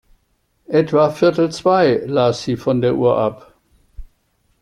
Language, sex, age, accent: German, male, 70-79, Deutschland Deutsch